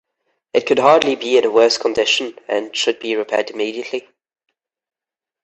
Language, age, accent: English, 19-29, England English; Irish English